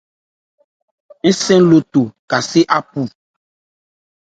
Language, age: Ebrié, 19-29